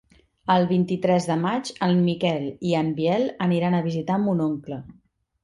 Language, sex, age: Catalan, female, 30-39